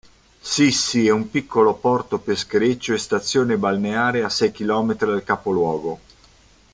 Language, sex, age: Italian, male, 50-59